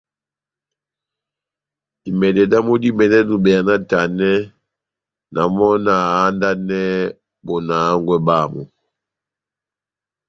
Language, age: Batanga, 60-69